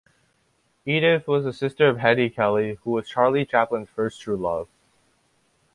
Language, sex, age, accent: English, male, under 19, United States English